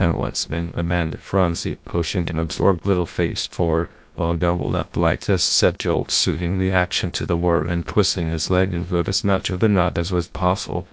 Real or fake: fake